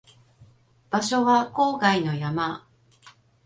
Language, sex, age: Japanese, female, 50-59